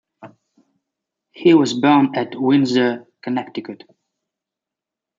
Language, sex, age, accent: English, male, 19-29, United States English